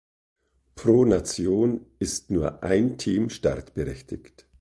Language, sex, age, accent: German, male, 50-59, Österreichisches Deutsch